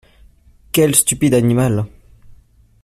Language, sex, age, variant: French, male, 19-29, Français de métropole